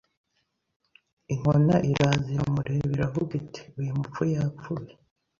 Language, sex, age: Kinyarwanda, male, under 19